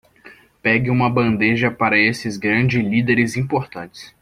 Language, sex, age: Portuguese, male, under 19